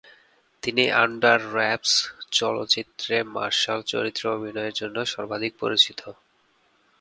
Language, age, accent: Bengali, 19-29, প্রমিত